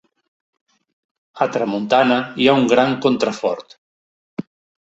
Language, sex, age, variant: Catalan, male, 50-59, Nord-Occidental